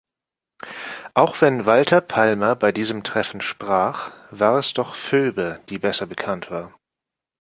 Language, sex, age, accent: German, male, 19-29, Deutschland Deutsch